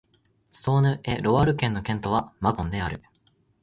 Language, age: Japanese, 19-29